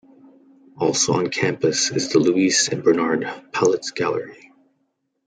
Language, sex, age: English, male, 19-29